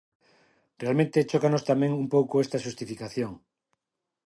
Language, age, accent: Galician, 40-49, Neofalante